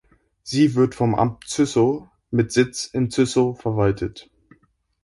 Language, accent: German, Deutschland Deutsch